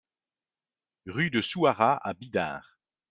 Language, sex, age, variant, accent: French, male, 40-49, Français d'Europe, Français de Belgique